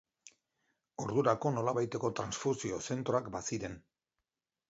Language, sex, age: Basque, male, 50-59